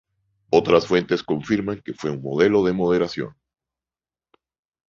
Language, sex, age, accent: Spanish, male, 60-69, Caribe: Cuba, Venezuela, Puerto Rico, República Dominicana, Panamá, Colombia caribeña, México caribeño, Costa del golfo de México